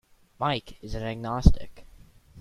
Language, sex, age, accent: English, male, under 19, United States English